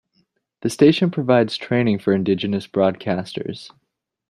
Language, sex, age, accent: English, male, 19-29, United States English